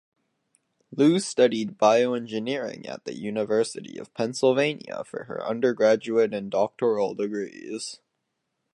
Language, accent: English, United States English